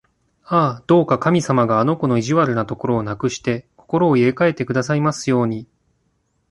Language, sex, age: Japanese, male, 30-39